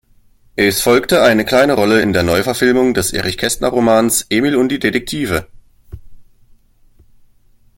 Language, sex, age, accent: German, male, 19-29, Deutschland Deutsch